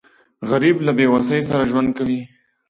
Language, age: Pashto, 19-29